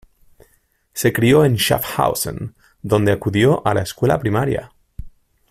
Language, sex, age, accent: Spanish, male, 30-39, España: Centro-Sur peninsular (Madrid, Toledo, Castilla-La Mancha)